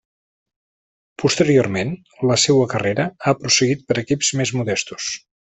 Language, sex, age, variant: Catalan, male, 50-59, Central